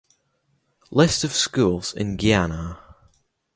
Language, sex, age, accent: English, male, under 19, Scottish English